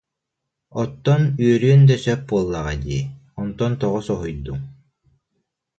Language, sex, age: Yakut, male, 19-29